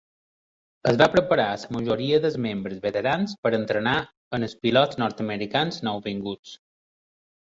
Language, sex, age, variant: Catalan, male, 30-39, Balear